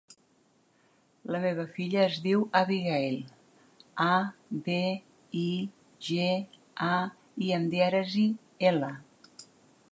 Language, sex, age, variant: Catalan, female, 60-69, Central